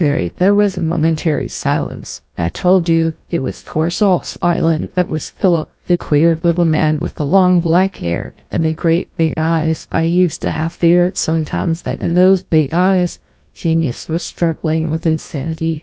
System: TTS, GlowTTS